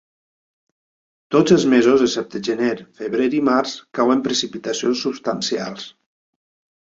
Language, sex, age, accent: Catalan, male, 30-39, valencià